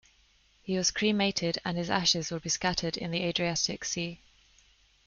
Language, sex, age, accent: English, female, 30-39, England English